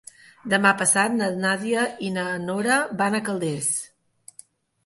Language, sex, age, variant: Catalan, female, 40-49, Central